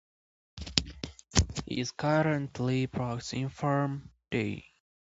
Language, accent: English, United States English